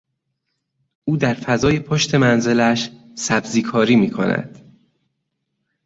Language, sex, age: Persian, male, 30-39